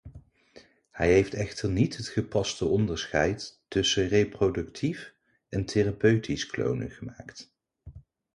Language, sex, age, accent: Dutch, male, 30-39, Nederlands Nederlands